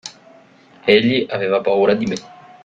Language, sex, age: Italian, male, 19-29